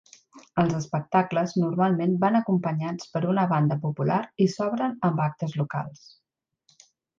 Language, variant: Catalan, Central